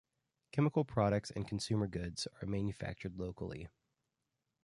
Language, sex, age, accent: English, male, 30-39, United States English